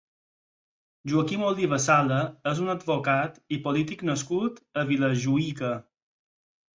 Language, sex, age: Catalan, male, 40-49